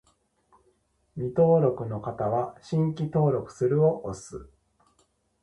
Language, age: Japanese, 40-49